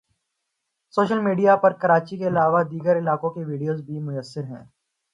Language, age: Urdu, 19-29